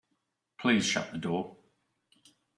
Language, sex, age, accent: English, male, 40-49, Australian English